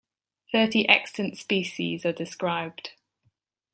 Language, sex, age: English, female, 30-39